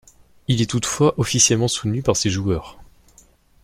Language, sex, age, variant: French, male, under 19, Français de métropole